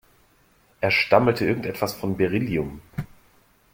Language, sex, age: German, male, 40-49